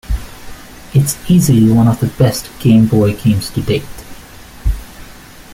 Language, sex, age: English, male, 19-29